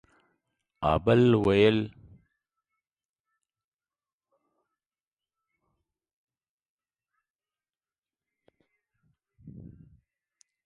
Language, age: Pashto, 40-49